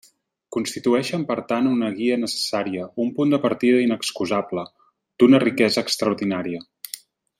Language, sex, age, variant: Catalan, male, 40-49, Central